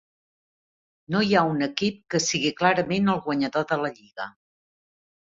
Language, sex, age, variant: Catalan, female, 50-59, Central